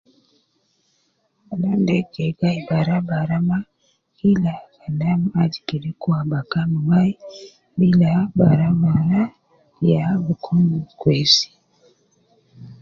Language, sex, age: Nubi, female, 60-69